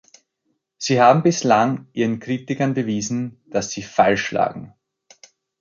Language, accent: German, Österreichisches Deutsch